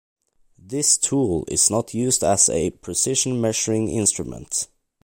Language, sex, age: English, male, under 19